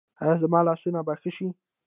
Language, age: Pashto, 19-29